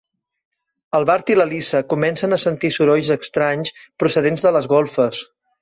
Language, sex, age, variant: Catalan, male, 30-39, Central